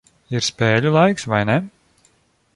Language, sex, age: Latvian, male, 40-49